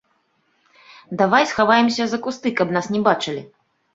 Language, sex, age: Belarusian, female, 30-39